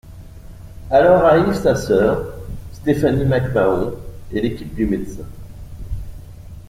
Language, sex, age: French, male, 50-59